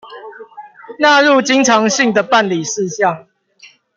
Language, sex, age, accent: Chinese, male, 19-29, 出生地：新北市